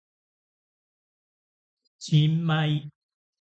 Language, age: Japanese, 40-49